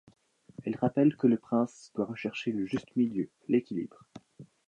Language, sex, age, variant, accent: French, male, 19-29, Français d'Europe, Français de Suisse